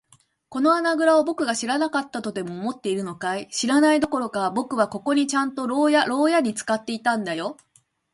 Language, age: Japanese, 40-49